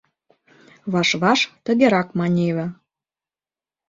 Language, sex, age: Mari, female, 19-29